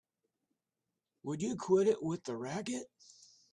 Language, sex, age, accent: English, male, 50-59, United States English